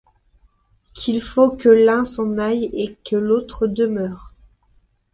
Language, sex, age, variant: French, male, 40-49, Français de métropole